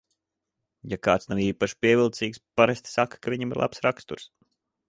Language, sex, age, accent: Latvian, male, 30-39, bez akcenta